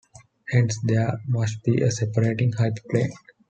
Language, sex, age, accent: English, male, 19-29, India and South Asia (India, Pakistan, Sri Lanka)